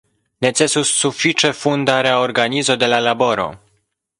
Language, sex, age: Esperanto, male, 19-29